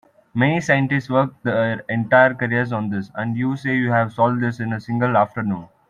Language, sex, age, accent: English, male, under 19, India and South Asia (India, Pakistan, Sri Lanka)